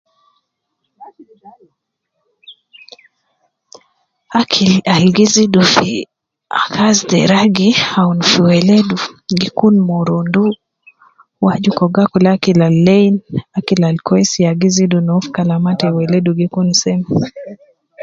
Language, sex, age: Nubi, female, 30-39